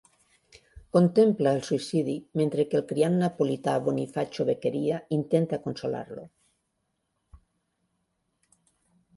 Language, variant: Catalan, Central